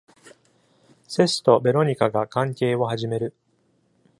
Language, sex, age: Japanese, male, 30-39